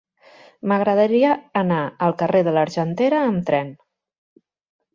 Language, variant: Catalan, Central